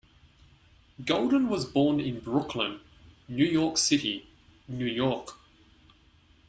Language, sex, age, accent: English, male, 30-39, Australian English